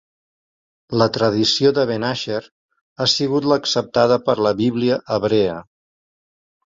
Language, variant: Catalan, Central